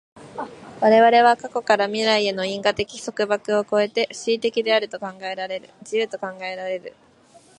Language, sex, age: Japanese, female, 19-29